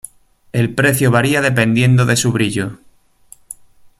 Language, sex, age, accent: Spanish, male, 30-39, España: Norte peninsular (Asturias, Castilla y León, Cantabria, País Vasco, Navarra, Aragón, La Rioja, Guadalajara, Cuenca)